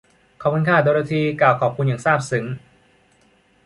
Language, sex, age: Thai, male, 19-29